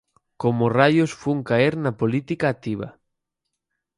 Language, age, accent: Galician, under 19, Normativo (estándar)